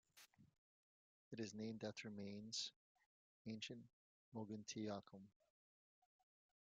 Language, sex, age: English, male, 40-49